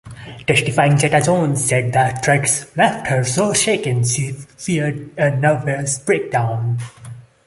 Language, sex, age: English, male, 19-29